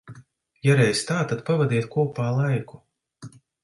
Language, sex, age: Latvian, male, 40-49